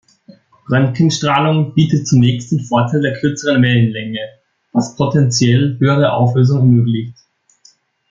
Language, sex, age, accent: German, male, under 19, Österreichisches Deutsch